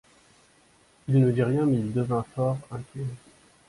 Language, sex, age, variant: French, male, 19-29, Français de métropole